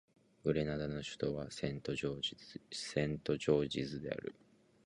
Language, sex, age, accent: Japanese, male, 19-29, 標準語